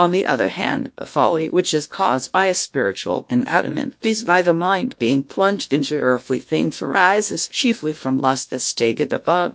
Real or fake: fake